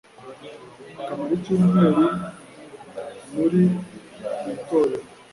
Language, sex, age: Kinyarwanda, male, 19-29